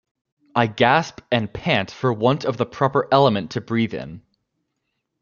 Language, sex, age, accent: English, male, 19-29, United States English